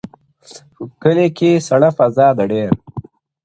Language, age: Pashto, under 19